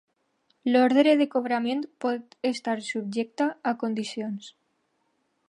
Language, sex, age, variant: Catalan, female, under 19, Alacantí